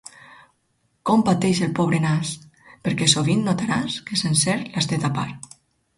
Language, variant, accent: Catalan, Alacantí, valencià